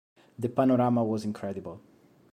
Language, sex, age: English, male, 30-39